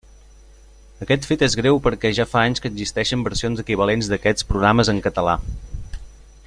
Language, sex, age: Catalan, male, 30-39